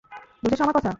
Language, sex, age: Bengali, female, 19-29